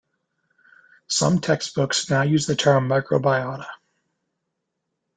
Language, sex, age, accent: English, male, 19-29, United States English